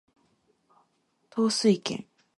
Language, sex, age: Japanese, female, 19-29